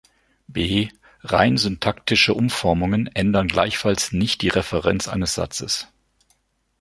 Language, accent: German, Deutschland Deutsch